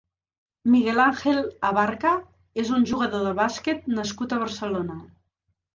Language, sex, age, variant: Catalan, female, 40-49, Central